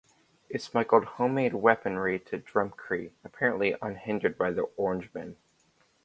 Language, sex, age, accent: English, male, under 19, United States English